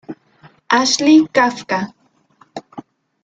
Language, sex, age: Spanish, female, 19-29